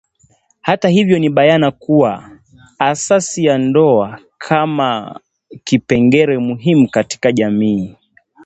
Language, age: Swahili, 19-29